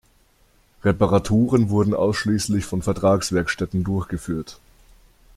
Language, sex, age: German, male, 19-29